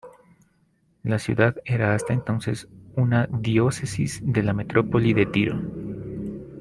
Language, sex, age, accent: Spanish, male, 30-39, Andino-Pacífico: Colombia, Perú, Ecuador, oeste de Bolivia y Venezuela andina